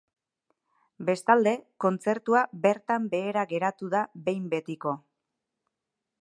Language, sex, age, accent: Basque, female, 30-39, Erdialdekoa edo Nafarra (Gipuzkoa, Nafarroa)